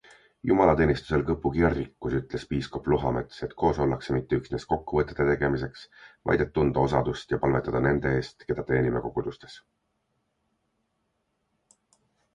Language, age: Estonian, 40-49